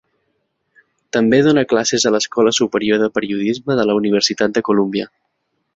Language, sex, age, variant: Catalan, male, 19-29, Central